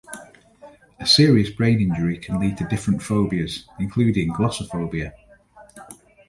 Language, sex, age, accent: English, male, 40-49, England English